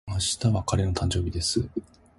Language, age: Japanese, 30-39